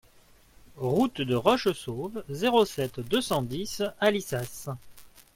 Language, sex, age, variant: French, male, 40-49, Français de métropole